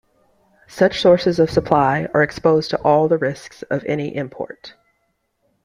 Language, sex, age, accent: English, female, 40-49, United States English